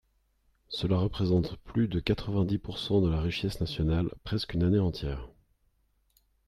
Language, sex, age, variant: French, male, 30-39, Français de métropole